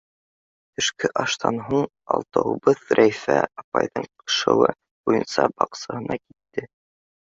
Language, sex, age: Bashkir, male, under 19